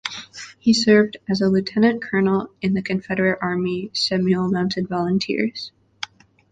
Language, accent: English, United States English